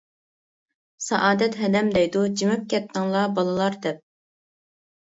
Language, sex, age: Uyghur, female, 19-29